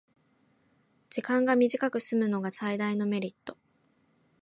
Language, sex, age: Japanese, female, 19-29